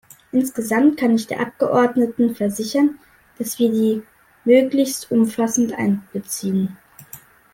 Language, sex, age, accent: German, male, under 19, Deutschland Deutsch